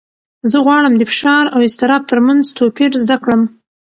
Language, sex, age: Pashto, female, 30-39